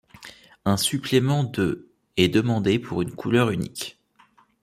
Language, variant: French, Français de métropole